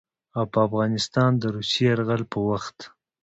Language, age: Pashto, 19-29